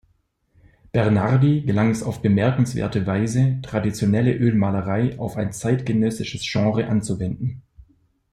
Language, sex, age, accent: German, male, 30-39, Deutschland Deutsch